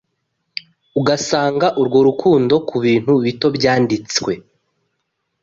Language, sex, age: Kinyarwanda, male, 30-39